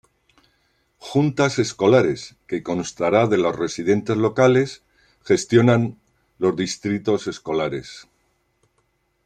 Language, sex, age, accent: Spanish, male, 60-69, España: Centro-Sur peninsular (Madrid, Toledo, Castilla-La Mancha)